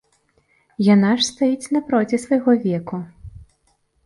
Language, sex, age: Belarusian, female, 30-39